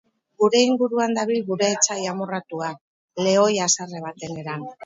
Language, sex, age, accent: Basque, female, 50-59, Mendebalekoa (Araba, Bizkaia, Gipuzkoako mendebaleko herri batzuk)